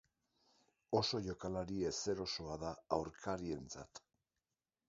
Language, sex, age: Basque, male, 60-69